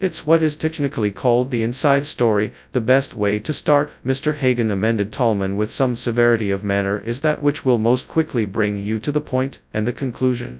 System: TTS, FastPitch